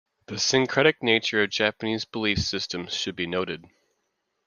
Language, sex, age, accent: English, male, 30-39, United States English